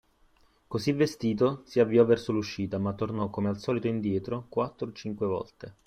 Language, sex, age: Italian, male, 19-29